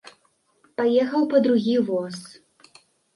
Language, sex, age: Belarusian, female, 19-29